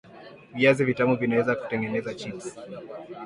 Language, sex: Swahili, male